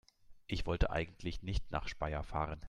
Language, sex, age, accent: German, male, 30-39, Deutschland Deutsch